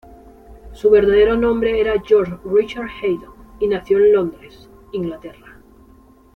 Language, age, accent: Spanish, 40-49, España: Norte peninsular (Asturias, Castilla y León, Cantabria, País Vasco, Navarra, Aragón, La Rioja, Guadalajara, Cuenca)